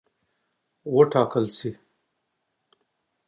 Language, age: Pashto, 40-49